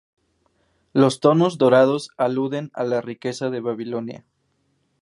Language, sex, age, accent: Spanish, male, 19-29, México